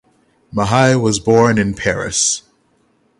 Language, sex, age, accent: English, male, 30-39, United States English; England English